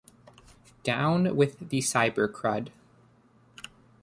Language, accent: English, United States English